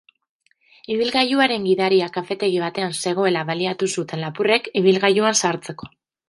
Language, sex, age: Basque, female, 19-29